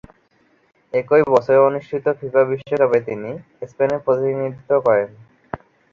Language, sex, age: Bengali, male, 19-29